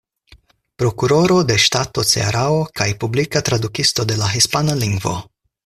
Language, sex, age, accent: Esperanto, male, 19-29, Internacia